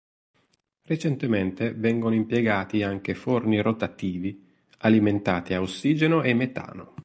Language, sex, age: Italian, male, 40-49